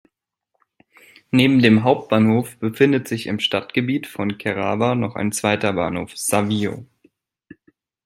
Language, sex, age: German, male, 19-29